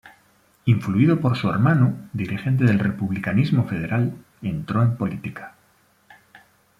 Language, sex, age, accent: Spanish, male, 40-49, España: Norte peninsular (Asturias, Castilla y León, Cantabria, País Vasco, Navarra, Aragón, La Rioja, Guadalajara, Cuenca)